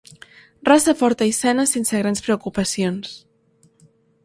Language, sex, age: Catalan, female, 19-29